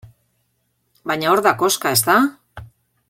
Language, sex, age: Basque, female, 60-69